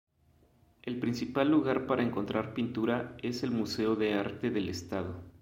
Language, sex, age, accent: Spanish, male, 30-39, México